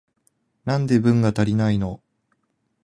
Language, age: Japanese, 19-29